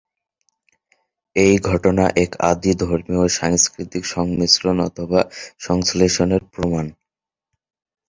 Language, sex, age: Bengali, male, under 19